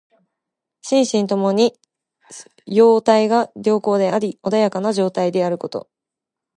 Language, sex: Japanese, female